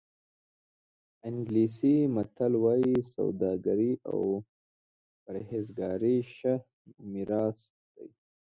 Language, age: Pashto, 19-29